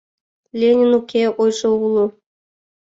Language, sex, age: Mari, female, under 19